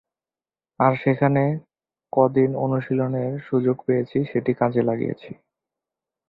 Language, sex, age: Bengali, male, 19-29